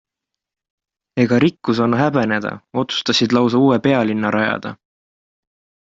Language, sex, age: Estonian, male, 19-29